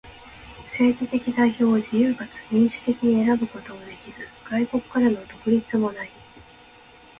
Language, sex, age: Japanese, female, 19-29